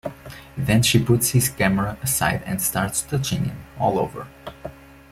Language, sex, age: English, male, 19-29